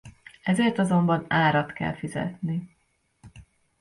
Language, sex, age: Hungarian, female, 40-49